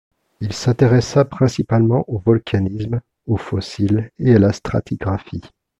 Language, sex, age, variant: French, male, 40-49, Français de métropole